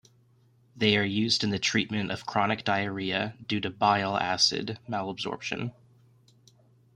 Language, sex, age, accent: English, male, 19-29, United States English